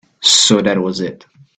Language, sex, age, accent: English, male, 30-39, United States English